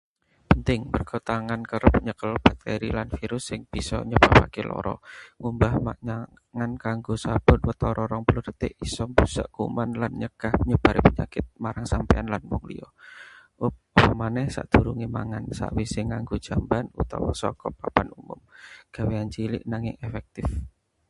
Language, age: Javanese, 30-39